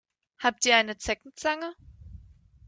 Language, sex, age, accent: German, female, 19-29, Deutschland Deutsch